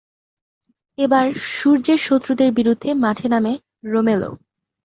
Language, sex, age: Bengali, female, under 19